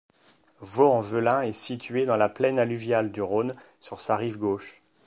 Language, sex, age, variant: French, male, 50-59, Français de métropole